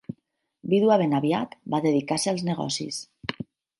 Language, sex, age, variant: Catalan, female, 40-49, Nord-Occidental